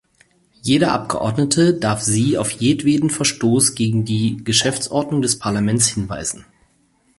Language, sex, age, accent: German, male, 30-39, Deutschland Deutsch